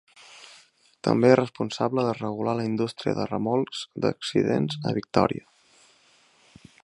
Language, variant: Catalan, Central